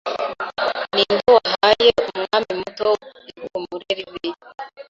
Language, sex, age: Kinyarwanda, female, 19-29